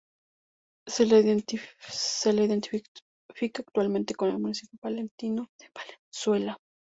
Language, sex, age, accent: Spanish, female, 30-39, México